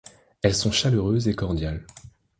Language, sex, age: French, male, 19-29